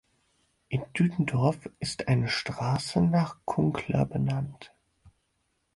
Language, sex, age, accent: German, male, 19-29, Deutschland Deutsch